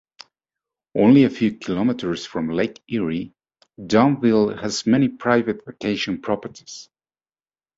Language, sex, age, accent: English, male, 40-49, United States English